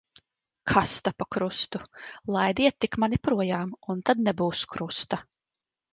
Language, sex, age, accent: Latvian, female, 30-39, Rigas